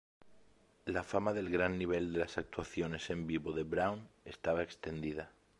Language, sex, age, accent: Spanish, male, 30-39, España: Sur peninsular (Andalucia, Extremadura, Murcia)